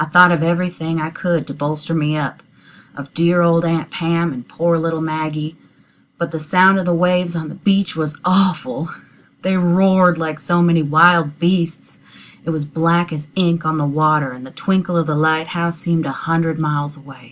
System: none